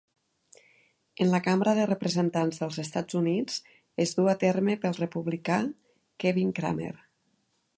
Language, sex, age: Catalan, female, 50-59